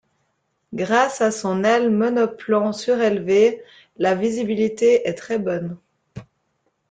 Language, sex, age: French, female, 30-39